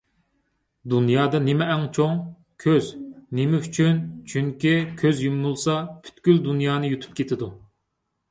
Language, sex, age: Uyghur, male, 30-39